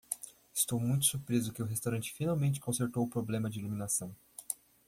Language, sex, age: Portuguese, male, 19-29